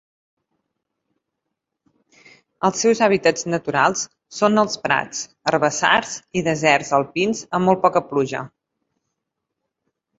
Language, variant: Catalan, Central